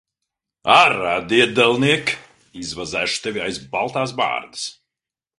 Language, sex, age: Latvian, male, 30-39